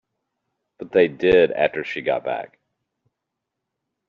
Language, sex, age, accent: English, male, 30-39, United States English